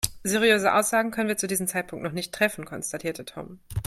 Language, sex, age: German, female, 30-39